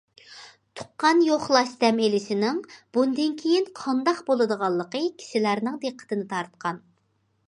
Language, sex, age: Uyghur, female, 19-29